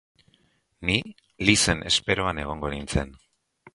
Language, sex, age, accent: Basque, male, 40-49, Mendebalekoa (Araba, Bizkaia, Gipuzkoako mendebaleko herri batzuk)